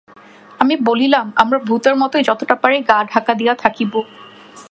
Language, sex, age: Bengali, female, 19-29